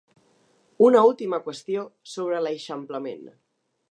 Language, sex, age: Catalan, male, 19-29